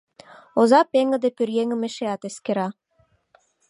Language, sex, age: Mari, female, 19-29